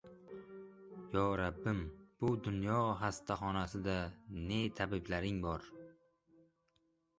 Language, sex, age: Uzbek, male, 19-29